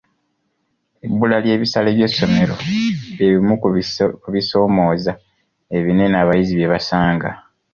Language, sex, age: Ganda, male, 30-39